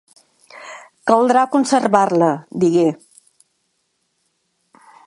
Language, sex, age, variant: Catalan, female, 70-79, Central